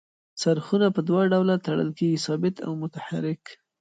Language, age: Pashto, 19-29